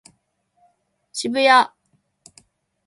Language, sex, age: Japanese, female, 19-29